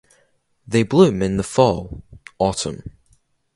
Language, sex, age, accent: English, male, under 19, Scottish English